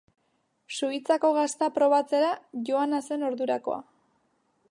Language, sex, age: Basque, female, 19-29